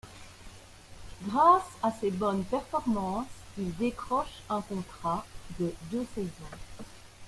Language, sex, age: French, female, 60-69